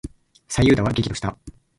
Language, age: Japanese, 19-29